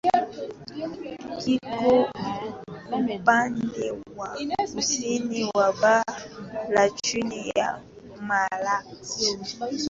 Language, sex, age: Swahili, female, 19-29